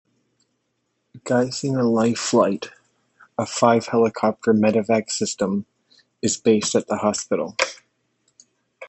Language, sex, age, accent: English, male, 19-29, United States English